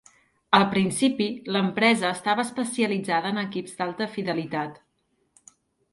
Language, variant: Catalan, Nord-Occidental